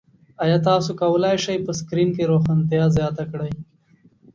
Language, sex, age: Pashto, male, 19-29